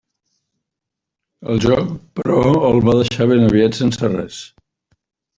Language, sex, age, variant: Catalan, male, 50-59, Central